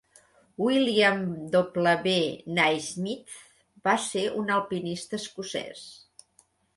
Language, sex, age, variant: Catalan, female, 60-69, Central